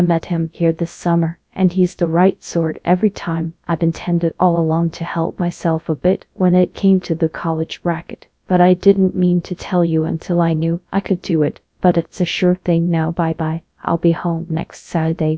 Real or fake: fake